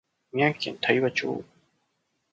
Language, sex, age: Japanese, male, 30-39